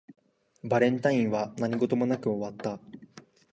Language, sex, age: Japanese, male, 19-29